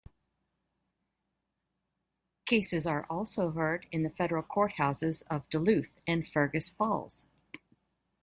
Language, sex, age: English, female, 50-59